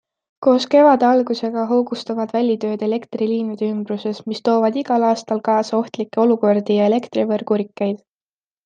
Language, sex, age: Estonian, female, 19-29